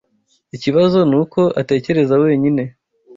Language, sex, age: Kinyarwanda, male, 19-29